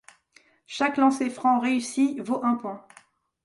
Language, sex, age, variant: French, female, 40-49, Français de métropole